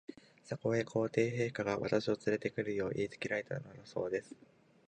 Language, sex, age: Japanese, male, 19-29